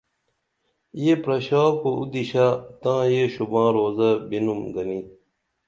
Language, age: Dameli, 40-49